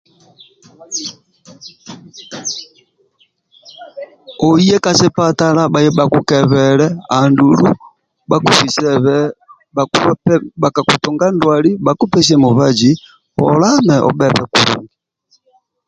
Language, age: Amba (Uganda), 50-59